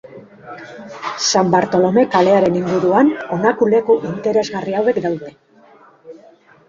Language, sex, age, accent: Basque, female, 40-49, Mendebalekoa (Araba, Bizkaia, Gipuzkoako mendebaleko herri batzuk)